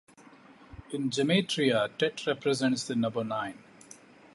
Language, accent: English, India and South Asia (India, Pakistan, Sri Lanka)